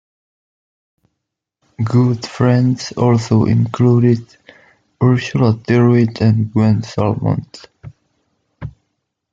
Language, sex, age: English, male, 19-29